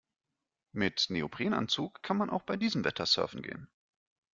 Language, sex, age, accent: German, male, 30-39, Deutschland Deutsch